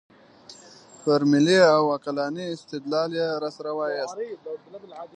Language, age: Pashto, 19-29